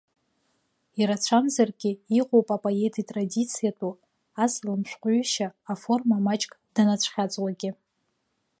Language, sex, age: Abkhazian, female, 19-29